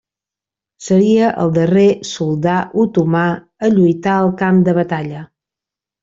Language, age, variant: Catalan, 40-49, Central